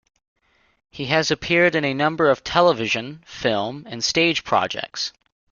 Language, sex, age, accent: English, male, under 19, United States English